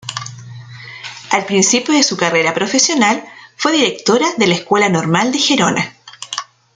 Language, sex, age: Spanish, female, 50-59